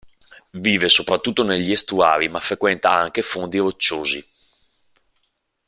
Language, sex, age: Italian, male, 30-39